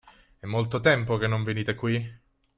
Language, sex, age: Italian, male, 19-29